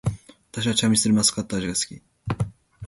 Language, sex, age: Japanese, male, 19-29